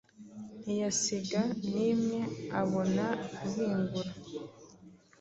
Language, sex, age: Kinyarwanda, female, 19-29